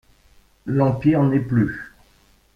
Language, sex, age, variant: French, male, 60-69, Français de métropole